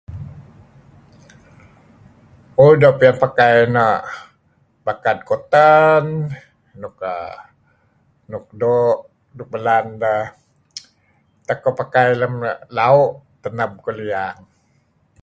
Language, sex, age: Kelabit, male, 60-69